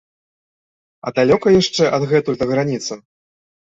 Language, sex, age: Belarusian, male, 30-39